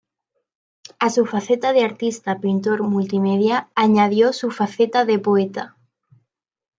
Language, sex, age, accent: Spanish, female, 19-29, España: Sur peninsular (Andalucia, Extremadura, Murcia)